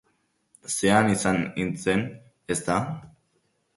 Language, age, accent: Basque, under 19, Erdialdekoa edo Nafarra (Gipuzkoa, Nafarroa)